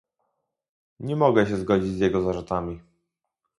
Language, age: Polish, 19-29